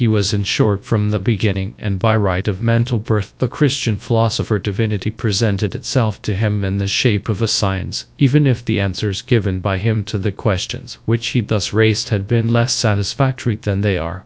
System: TTS, GradTTS